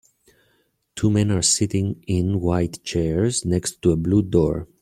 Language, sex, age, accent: English, male, 40-49, United States English